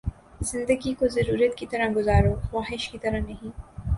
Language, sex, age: Urdu, female, 19-29